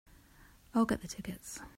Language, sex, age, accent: English, female, 30-39, England English